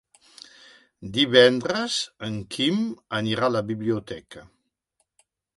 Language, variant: Catalan, Septentrional